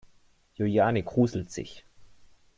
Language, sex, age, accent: German, male, 19-29, Deutschland Deutsch